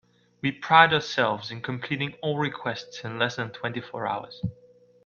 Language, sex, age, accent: English, male, 19-29, England English